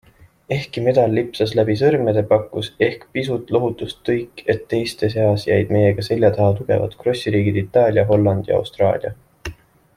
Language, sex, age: Estonian, male, 19-29